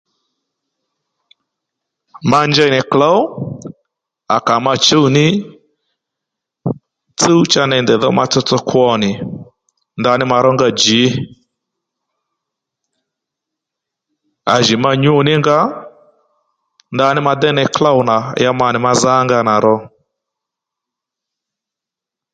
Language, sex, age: Lendu, male, 40-49